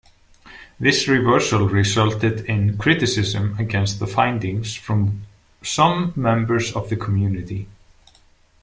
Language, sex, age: English, male, 30-39